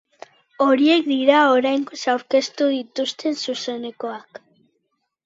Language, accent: Basque, Mendebalekoa (Araba, Bizkaia, Gipuzkoako mendebaleko herri batzuk)